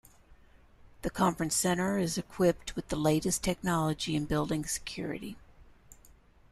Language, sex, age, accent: English, female, 60-69, United States English